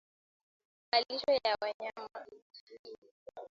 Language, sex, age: Swahili, female, 19-29